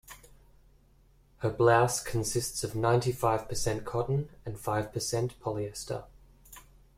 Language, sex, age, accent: English, male, 19-29, Australian English